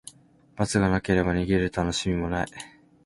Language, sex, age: Japanese, male, 19-29